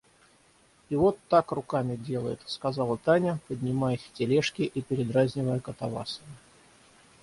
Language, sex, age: Russian, male, 30-39